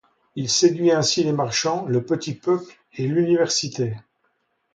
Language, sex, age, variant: French, male, 70-79, Français de métropole